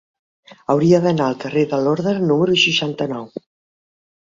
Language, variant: Catalan, Central